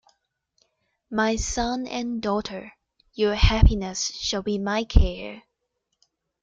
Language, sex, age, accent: English, female, 30-39, United States English